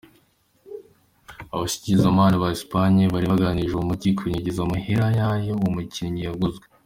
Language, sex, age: Kinyarwanda, male, under 19